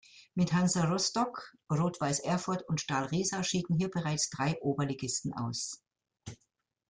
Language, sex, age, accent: German, female, 70-79, Deutschland Deutsch